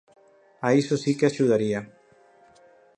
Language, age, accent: Galician, 30-39, Atlántico (seseo e gheada)